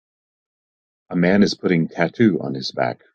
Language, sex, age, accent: English, male, 30-39, United States English